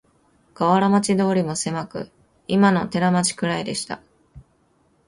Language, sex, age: Japanese, female, 19-29